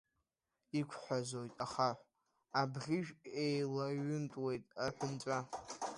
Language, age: Abkhazian, under 19